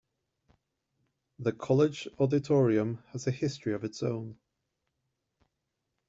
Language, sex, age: English, male, 30-39